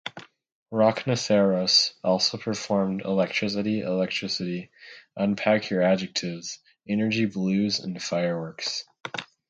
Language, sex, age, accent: English, male, under 19, United States English